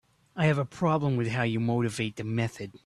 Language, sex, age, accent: English, male, 30-39, United States English